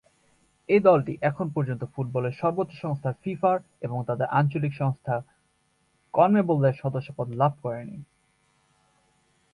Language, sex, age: Bengali, male, 19-29